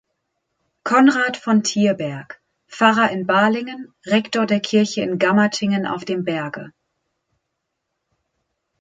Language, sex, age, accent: German, female, 19-29, Deutschland Deutsch